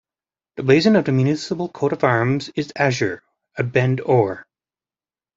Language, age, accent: English, 30-39, Canadian English